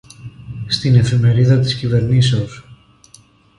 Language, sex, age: Greek, male, 40-49